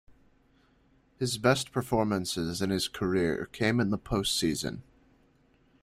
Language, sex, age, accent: English, male, 19-29, United States English